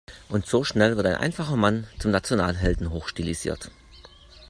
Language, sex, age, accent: German, male, 40-49, Deutschland Deutsch